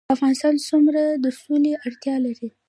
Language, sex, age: Pashto, female, 19-29